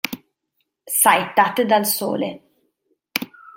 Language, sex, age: Italian, female, 30-39